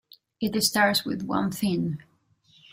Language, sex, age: English, female, 19-29